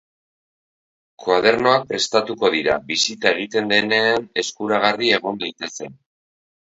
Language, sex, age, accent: Basque, male, 50-59, Erdialdekoa edo Nafarra (Gipuzkoa, Nafarroa)